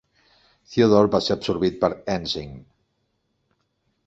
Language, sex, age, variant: Catalan, male, 40-49, Central